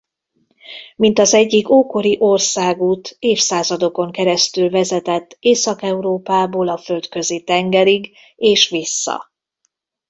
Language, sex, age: Hungarian, female, 50-59